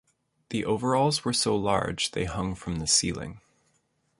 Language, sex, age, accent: English, male, 30-39, Canadian English